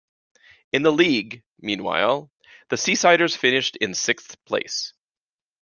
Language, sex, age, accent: English, male, 40-49, United States English